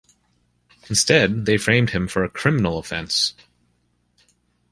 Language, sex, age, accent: English, male, 40-49, United States English